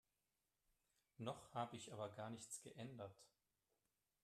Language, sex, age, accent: German, male, 50-59, Deutschland Deutsch